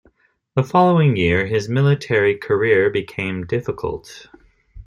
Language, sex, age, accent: English, male, 30-39, United States English